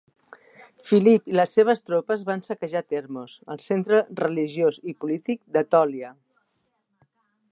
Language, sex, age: Catalan, female, 60-69